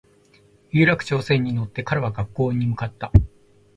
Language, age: Japanese, 19-29